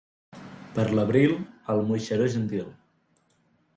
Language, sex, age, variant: Catalan, male, under 19, Central